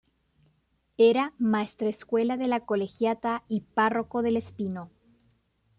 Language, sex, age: Spanish, female, 30-39